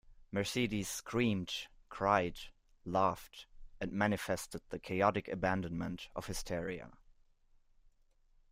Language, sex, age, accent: English, male, 19-29, United States English